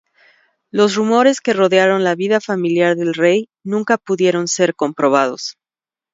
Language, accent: Spanish, México